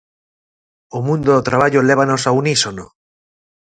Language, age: Galician, 30-39